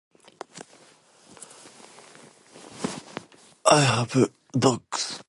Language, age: English, 19-29